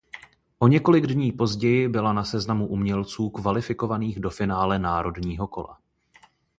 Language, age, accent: Czech, 19-29, pražský